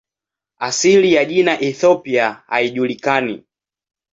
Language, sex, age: Swahili, male, 19-29